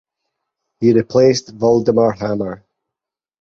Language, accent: English, Scottish English